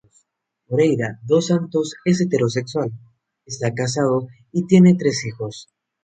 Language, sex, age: Spanish, male, under 19